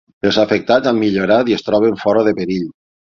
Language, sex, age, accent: Catalan, male, 50-59, valencià